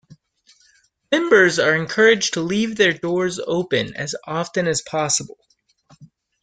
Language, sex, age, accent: English, male, 19-29, United States English